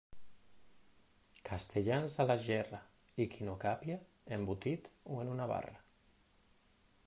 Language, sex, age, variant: Catalan, male, 30-39, Central